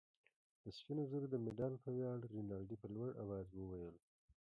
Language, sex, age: Pashto, male, 30-39